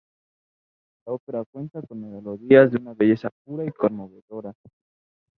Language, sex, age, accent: Spanish, male, 19-29, México